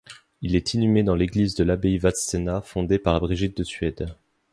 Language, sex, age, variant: French, male, 19-29, Français de métropole